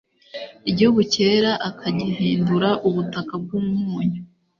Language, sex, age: Kinyarwanda, female, 19-29